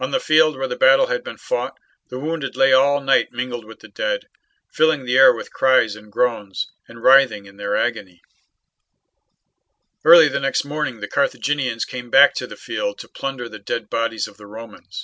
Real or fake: real